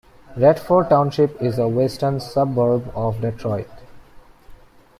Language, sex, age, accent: English, male, 19-29, India and South Asia (India, Pakistan, Sri Lanka)